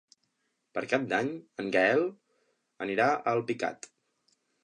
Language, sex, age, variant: Catalan, male, 19-29, Central